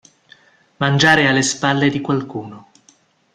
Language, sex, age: Italian, male, 30-39